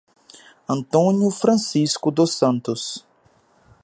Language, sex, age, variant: Portuguese, male, 19-29, Portuguese (Brasil)